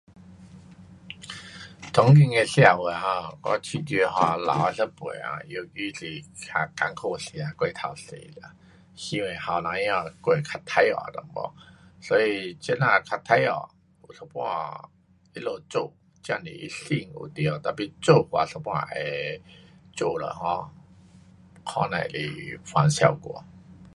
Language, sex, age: Pu-Xian Chinese, male, 50-59